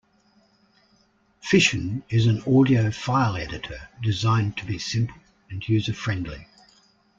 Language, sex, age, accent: English, male, 60-69, Australian English